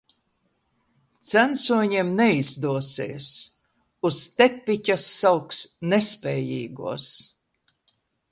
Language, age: Latvian, 80-89